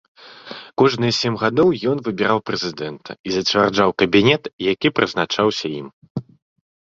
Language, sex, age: Belarusian, male, under 19